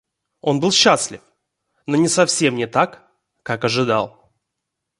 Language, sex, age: Russian, male, 19-29